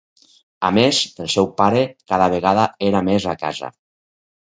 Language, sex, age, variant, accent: Catalan, male, 60-69, Valencià meridional, valencià